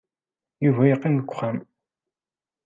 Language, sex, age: Kabyle, male, 19-29